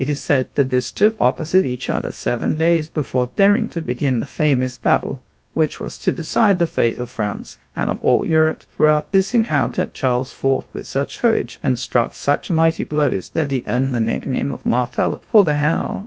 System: TTS, GlowTTS